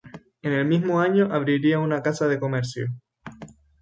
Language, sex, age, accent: Spanish, male, 19-29, España: Islas Canarias